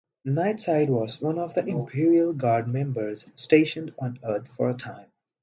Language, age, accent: English, 19-29, India and South Asia (India, Pakistan, Sri Lanka)